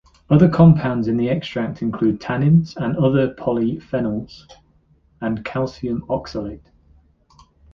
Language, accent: English, England English